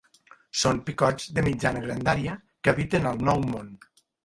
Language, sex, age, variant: Catalan, male, 60-69, Nord-Occidental